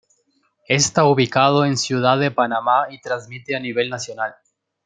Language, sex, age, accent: Spanish, male, 19-29, Rioplatense: Argentina, Uruguay, este de Bolivia, Paraguay